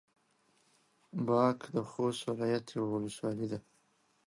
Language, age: Pashto, 19-29